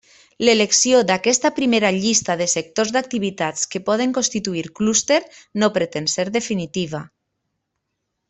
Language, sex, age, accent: Catalan, female, 30-39, valencià